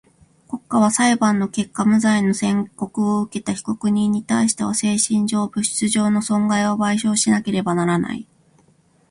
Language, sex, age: Japanese, female, 40-49